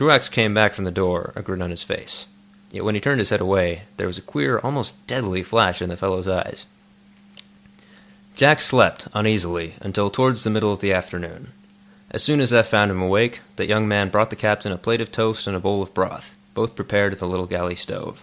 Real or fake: real